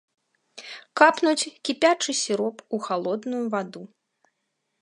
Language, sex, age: Belarusian, female, 30-39